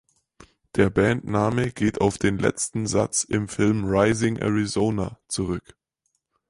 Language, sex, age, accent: German, male, under 19, Deutschland Deutsch